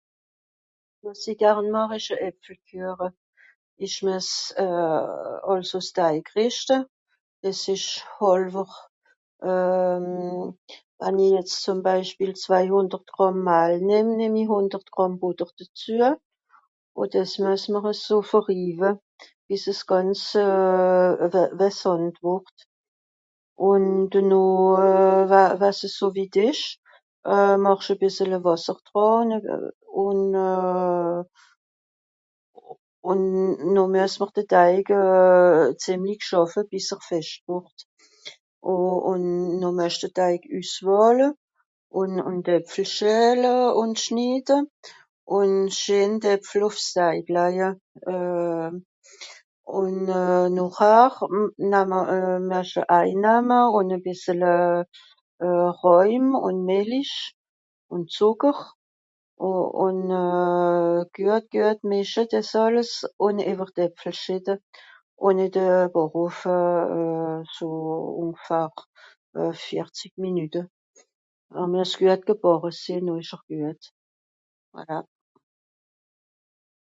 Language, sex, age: Swiss German, female, 50-59